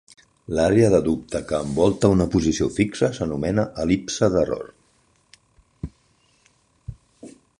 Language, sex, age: Catalan, male, 50-59